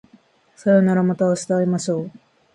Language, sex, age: Japanese, female, under 19